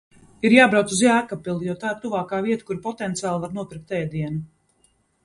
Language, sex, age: Latvian, female, 40-49